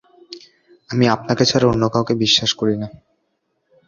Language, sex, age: Bengali, male, 19-29